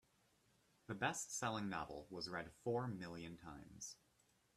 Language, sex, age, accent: English, male, 19-29, United States English